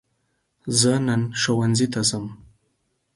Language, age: Pashto, 19-29